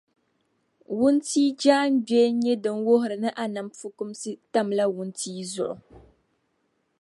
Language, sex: Dagbani, female